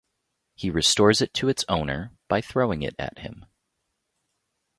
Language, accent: English, United States English